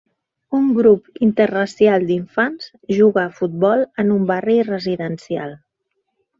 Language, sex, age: Catalan, female, 40-49